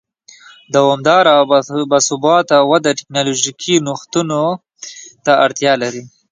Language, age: Pashto, 19-29